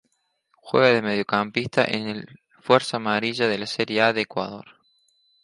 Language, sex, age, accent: Spanish, male, 19-29, Rioplatense: Argentina, Uruguay, este de Bolivia, Paraguay